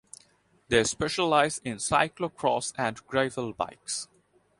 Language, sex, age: English, male, 19-29